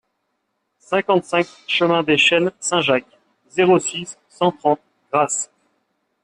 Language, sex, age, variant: French, male, 40-49, Français de métropole